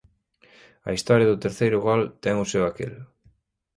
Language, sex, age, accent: Galician, male, 30-39, Normativo (estándar)